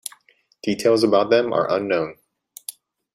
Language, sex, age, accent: English, male, 19-29, United States English